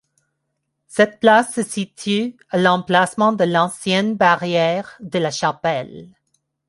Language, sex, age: French, female, 30-39